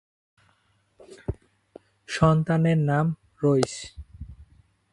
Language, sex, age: Bengali, male, 19-29